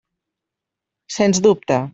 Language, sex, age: Catalan, female, 50-59